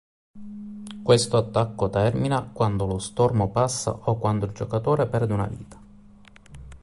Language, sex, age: Italian, male, 30-39